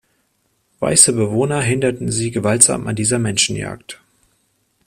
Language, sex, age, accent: German, male, 30-39, Deutschland Deutsch